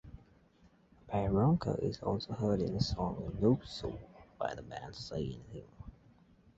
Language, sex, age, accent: English, male, 19-29, England English